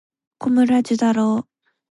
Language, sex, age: Japanese, female, 19-29